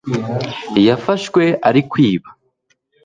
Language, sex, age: Kinyarwanda, male, 19-29